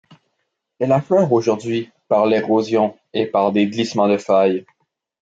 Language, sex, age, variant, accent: French, male, 19-29, Français d'Amérique du Nord, Français du Canada